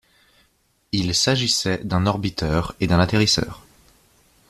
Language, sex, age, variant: French, male, 19-29, Français de métropole